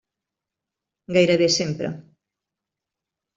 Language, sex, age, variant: Catalan, female, 50-59, Central